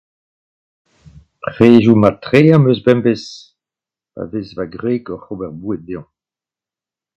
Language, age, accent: Breton, 70-79, Leoneg